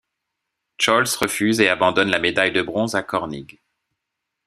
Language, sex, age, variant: French, male, 50-59, Français de métropole